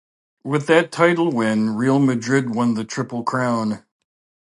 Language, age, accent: English, 50-59, Canadian English